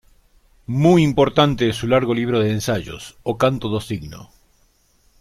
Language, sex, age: Spanish, male, 50-59